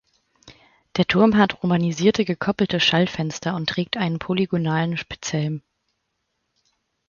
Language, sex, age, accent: German, female, 30-39, Deutschland Deutsch